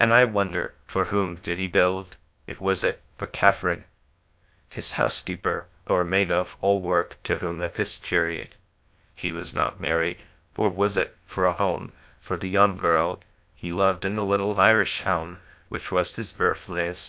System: TTS, GlowTTS